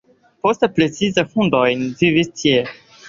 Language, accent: Esperanto, Internacia